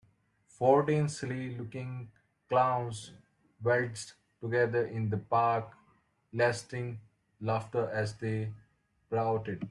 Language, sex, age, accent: English, male, 19-29, India and South Asia (India, Pakistan, Sri Lanka)